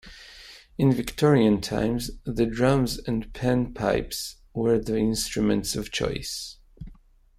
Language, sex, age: English, male, 40-49